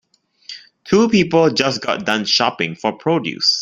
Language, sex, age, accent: English, male, 19-29, Malaysian English